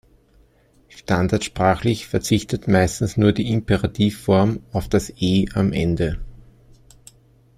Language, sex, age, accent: German, male, 40-49, Österreichisches Deutsch